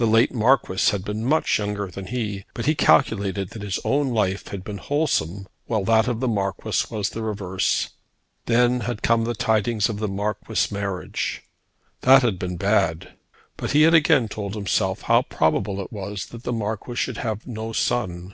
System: none